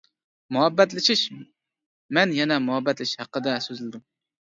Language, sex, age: Uyghur, female, 40-49